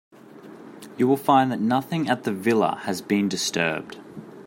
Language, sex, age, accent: English, male, 19-29, Australian English